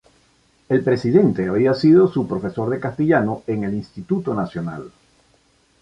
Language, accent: Spanish, Caribe: Cuba, Venezuela, Puerto Rico, República Dominicana, Panamá, Colombia caribeña, México caribeño, Costa del golfo de México